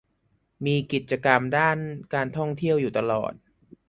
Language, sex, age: Thai, male, 19-29